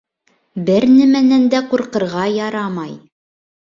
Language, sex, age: Bashkir, female, 19-29